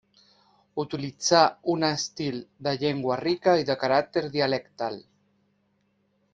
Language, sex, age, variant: Catalan, male, 30-39, Central